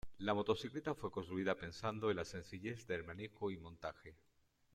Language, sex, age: Spanish, male, 40-49